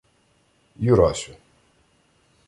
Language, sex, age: Ukrainian, male, 30-39